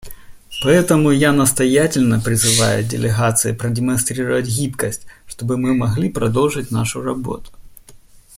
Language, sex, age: Russian, male, 40-49